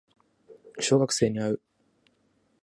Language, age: Japanese, 19-29